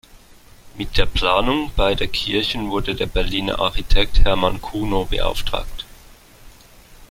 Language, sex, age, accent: German, male, 30-39, Schweizerdeutsch